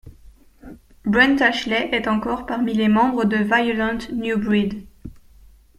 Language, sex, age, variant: French, female, 19-29, Français de métropole